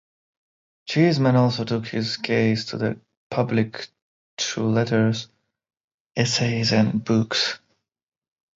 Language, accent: English, Eastern European